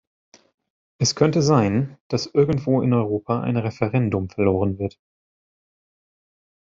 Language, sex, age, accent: German, male, 30-39, Deutschland Deutsch